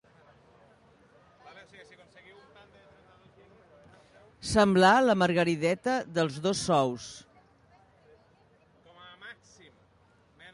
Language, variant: Catalan, Nord-Occidental